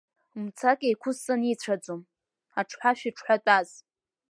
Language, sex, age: Abkhazian, female, under 19